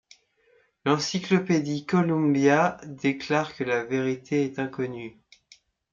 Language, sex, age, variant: French, male, 30-39, Français de métropole